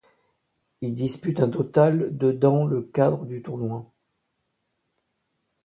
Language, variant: French, Français de métropole